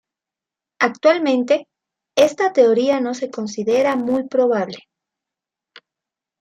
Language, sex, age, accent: Spanish, female, 30-39, Andino-Pacífico: Colombia, Perú, Ecuador, oeste de Bolivia y Venezuela andina